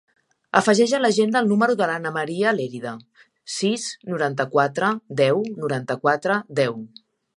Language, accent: Catalan, central; nord-occidental